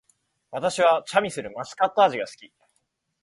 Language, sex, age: Japanese, male, 19-29